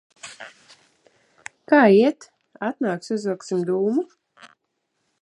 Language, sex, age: Latvian, female, 40-49